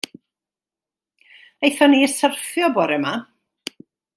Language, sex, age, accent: Welsh, female, 60-69, Y Deyrnas Unedig Cymraeg